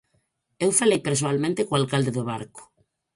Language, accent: Galician, Normativo (estándar)